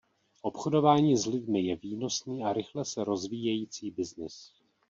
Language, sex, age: Czech, male, 40-49